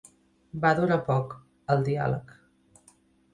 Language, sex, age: Catalan, female, 30-39